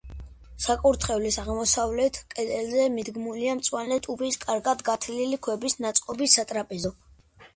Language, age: Georgian, under 19